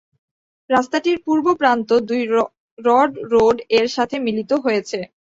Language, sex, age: Bengali, female, 19-29